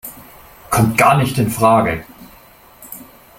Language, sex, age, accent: German, male, 19-29, Deutschland Deutsch